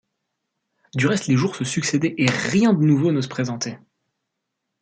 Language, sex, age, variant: French, male, 30-39, Français de métropole